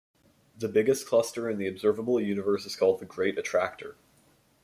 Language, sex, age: English, male, under 19